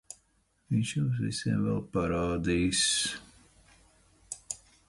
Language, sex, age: Latvian, male, 50-59